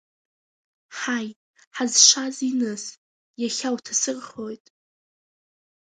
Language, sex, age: Abkhazian, female, under 19